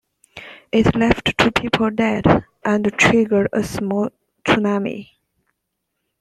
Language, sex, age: English, female, 19-29